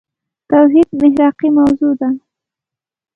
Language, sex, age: Pashto, female, 19-29